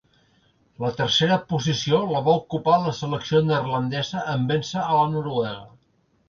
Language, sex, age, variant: Catalan, male, 50-59, Central